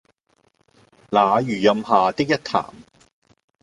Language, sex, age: Cantonese, male, 50-59